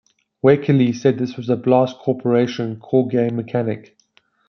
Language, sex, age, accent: English, male, 40-49, Southern African (South Africa, Zimbabwe, Namibia)